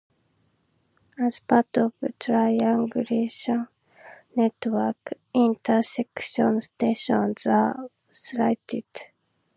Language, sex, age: English, female, under 19